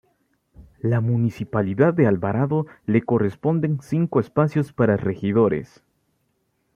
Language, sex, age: Spanish, male, 19-29